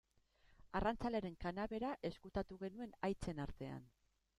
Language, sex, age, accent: Basque, female, 40-49, Mendebalekoa (Araba, Bizkaia, Gipuzkoako mendebaleko herri batzuk)